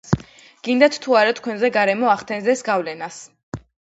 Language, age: Georgian, under 19